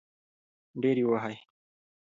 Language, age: Pashto, 19-29